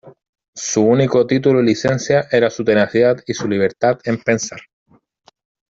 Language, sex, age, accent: Spanish, male, 30-39, Chileno: Chile, Cuyo